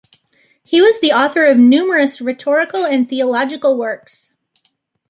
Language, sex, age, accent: English, female, 40-49, United States English